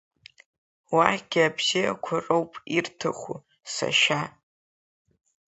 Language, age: Abkhazian, under 19